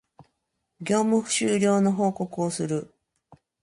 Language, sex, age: Japanese, female, 40-49